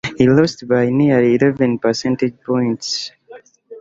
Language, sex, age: English, male, 19-29